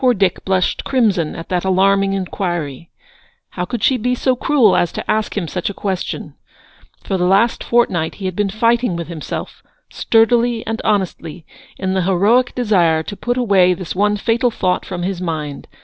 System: none